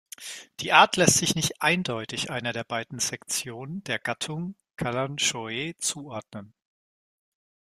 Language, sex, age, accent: German, male, 30-39, Deutschland Deutsch